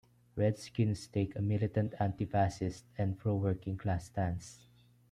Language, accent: English, Filipino